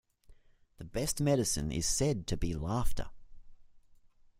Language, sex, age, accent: English, male, 50-59, Australian English